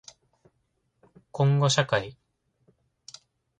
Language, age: Japanese, 19-29